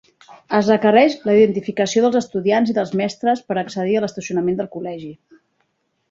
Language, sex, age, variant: Catalan, female, 40-49, Central